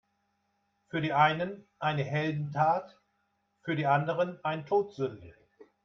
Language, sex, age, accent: German, male, 60-69, Deutschland Deutsch